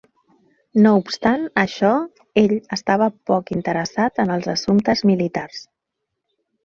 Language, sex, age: Catalan, female, 40-49